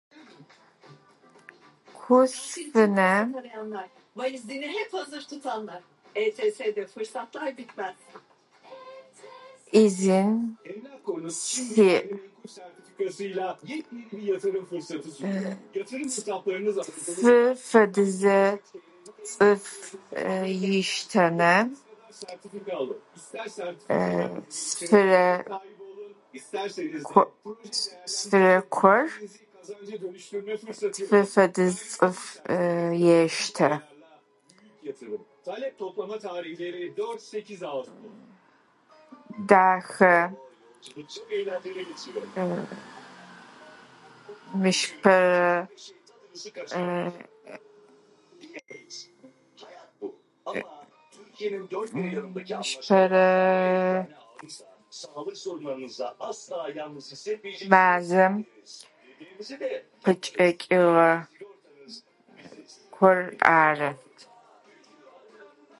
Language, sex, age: Adyghe, female, 50-59